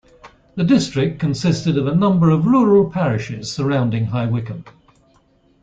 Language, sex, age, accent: English, male, 60-69, England English